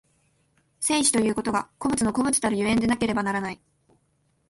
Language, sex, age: Japanese, female, 19-29